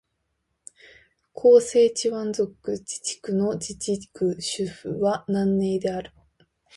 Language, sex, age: Japanese, female, 19-29